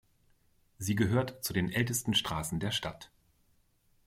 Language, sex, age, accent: German, male, 40-49, Deutschland Deutsch